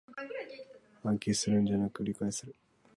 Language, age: Japanese, 19-29